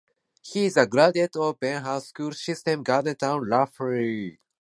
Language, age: English, 19-29